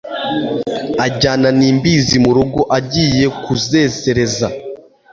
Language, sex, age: Kinyarwanda, male, under 19